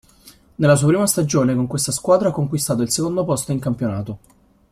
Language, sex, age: Italian, male, 19-29